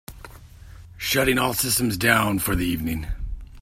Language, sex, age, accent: English, male, 30-39, United States English